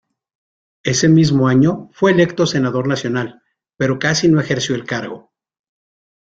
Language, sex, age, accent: Spanish, male, 50-59, México